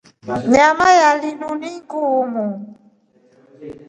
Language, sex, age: Rombo, female, 40-49